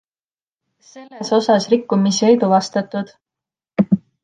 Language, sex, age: Estonian, female, 19-29